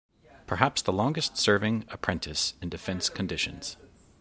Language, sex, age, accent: English, male, 40-49, United States English